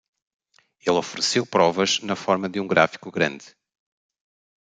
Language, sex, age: Portuguese, male, 40-49